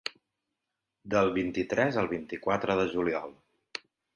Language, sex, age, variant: Catalan, male, 30-39, Central